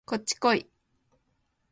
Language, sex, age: Japanese, female, 19-29